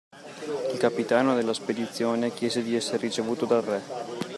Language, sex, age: Italian, male, 30-39